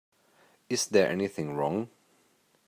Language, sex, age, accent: English, male, 30-39, United States English